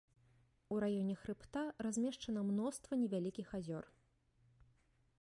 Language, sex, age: Belarusian, female, 19-29